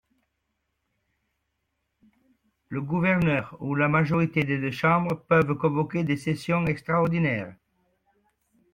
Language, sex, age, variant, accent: French, male, 70-79, Français d'Amérique du Nord, Français du Canada